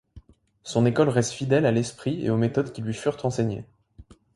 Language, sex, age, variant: French, male, 19-29, Français de métropole